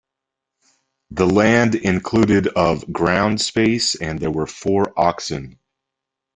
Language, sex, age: English, male, 40-49